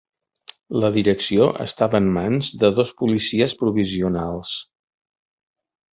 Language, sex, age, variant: Catalan, male, 60-69, Central